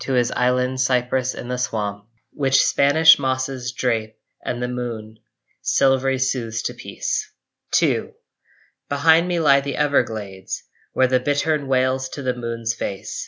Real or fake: real